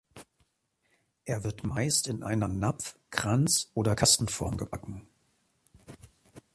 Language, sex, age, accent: German, male, 40-49, Deutschland Deutsch